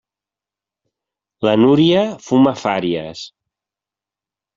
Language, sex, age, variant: Catalan, male, 40-49, Central